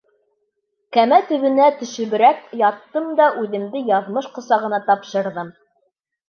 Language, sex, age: Bashkir, female, 19-29